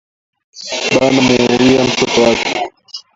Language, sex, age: Swahili, male, under 19